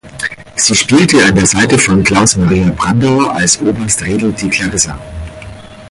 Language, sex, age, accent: German, male, 40-49, Deutschland Deutsch